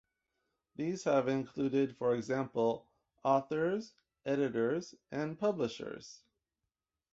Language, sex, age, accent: English, male, 40-49, United States English